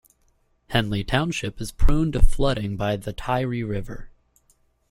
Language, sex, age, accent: English, male, 19-29, United States English